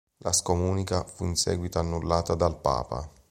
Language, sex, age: Italian, male, 30-39